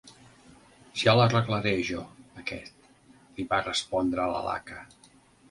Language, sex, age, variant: Catalan, male, 60-69, Central